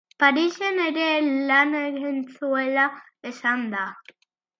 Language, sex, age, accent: Basque, male, under 19, Erdialdekoa edo Nafarra (Gipuzkoa, Nafarroa)